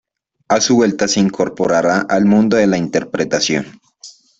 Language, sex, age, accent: Spanish, male, 19-29, Andino-Pacífico: Colombia, Perú, Ecuador, oeste de Bolivia y Venezuela andina